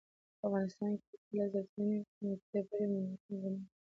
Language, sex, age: Pashto, female, 19-29